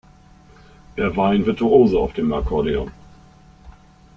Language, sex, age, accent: German, male, 50-59, Deutschland Deutsch